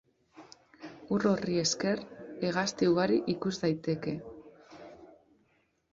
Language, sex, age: Basque, female, 30-39